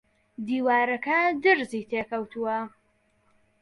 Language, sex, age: Central Kurdish, male, 40-49